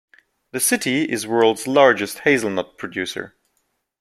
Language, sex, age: English, male, 19-29